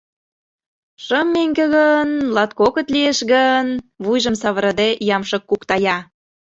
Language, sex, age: Mari, female, 19-29